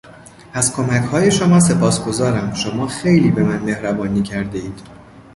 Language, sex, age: Persian, male, 30-39